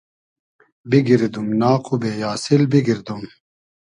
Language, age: Hazaragi, 30-39